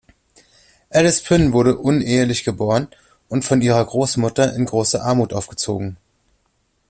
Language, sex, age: German, male, 30-39